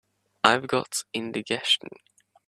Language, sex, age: English, male, under 19